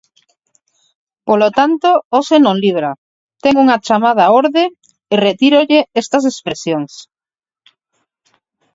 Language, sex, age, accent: Galician, female, 40-49, Normativo (estándar)